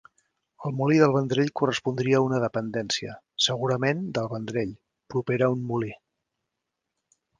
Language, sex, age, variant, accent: Catalan, male, 50-59, Central, central